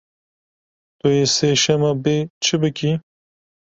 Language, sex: Kurdish, male